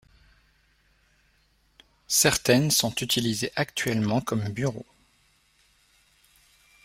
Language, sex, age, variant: French, male, 30-39, Français de métropole